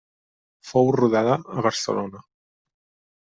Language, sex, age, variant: Catalan, male, 19-29, Central